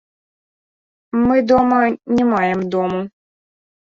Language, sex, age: Belarusian, female, 19-29